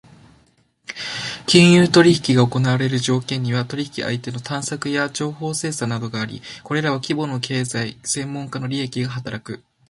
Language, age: Japanese, 19-29